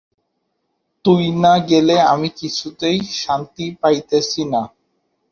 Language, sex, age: Bengali, male, 19-29